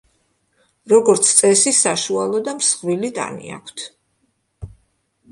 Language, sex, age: Georgian, female, 60-69